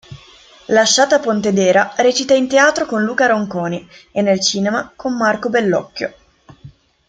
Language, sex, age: Italian, female, 19-29